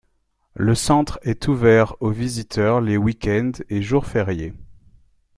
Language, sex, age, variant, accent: French, male, 40-49, Français des départements et régions d'outre-mer, Français de La Réunion